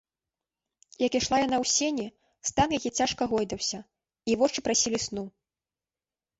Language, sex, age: Belarusian, female, 19-29